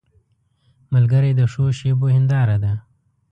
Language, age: Pashto, 19-29